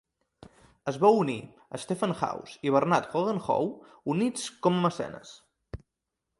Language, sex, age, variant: Catalan, male, 19-29, Central